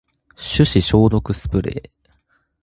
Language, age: Japanese, 19-29